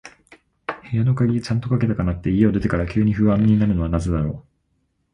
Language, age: Japanese, 19-29